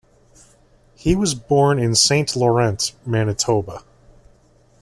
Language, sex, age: English, male, 30-39